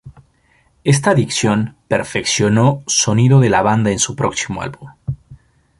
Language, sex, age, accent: Spanish, male, 19-29, México